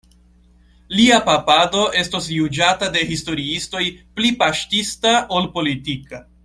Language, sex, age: Esperanto, male, 19-29